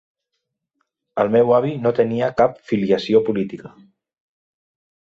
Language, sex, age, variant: Catalan, male, 40-49, Central